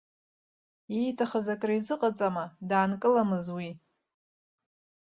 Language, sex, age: Abkhazian, female, 40-49